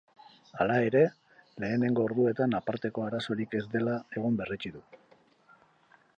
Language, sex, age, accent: Basque, male, 50-59, Mendebalekoa (Araba, Bizkaia, Gipuzkoako mendebaleko herri batzuk)